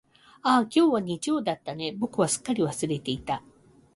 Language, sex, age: Japanese, female, 50-59